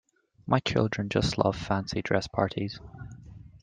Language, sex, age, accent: English, male, 19-29, England English